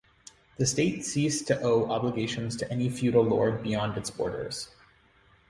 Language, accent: English, Canadian English